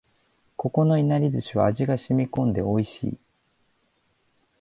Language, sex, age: Japanese, male, 19-29